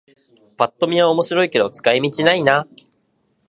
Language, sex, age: Japanese, male, 19-29